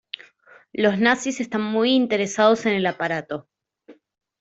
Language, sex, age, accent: Spanish, female, 19-29, Rioplatense: Argentina, Uruguay, este de Bolivia, Paraguay